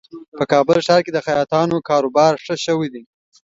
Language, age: Pashto, 19-29